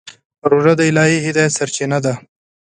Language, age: Pashto, 30-39